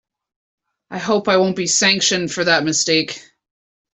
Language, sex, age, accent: English, female, 19-29, Canadian English